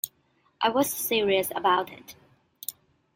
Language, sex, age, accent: English, female, 30-39, Hong Kong English